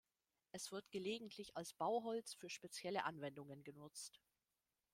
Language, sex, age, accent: German, female, 30-39, Deutschland Deutsch